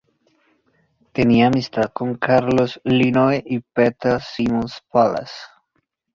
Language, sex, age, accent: Spanish, male, 19-29, Andino-Pacífico: Colombia, Perú, Ecuador, oeste de Bolivia y Venezuela andina